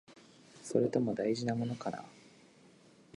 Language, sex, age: Japanese, male, 19-29